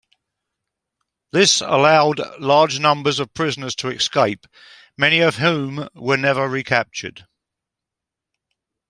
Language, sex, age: English, male, 70-79